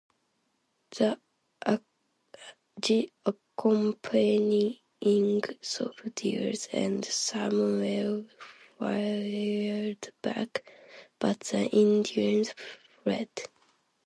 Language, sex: English, female